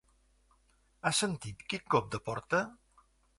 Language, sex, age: Catalan, male, 60-69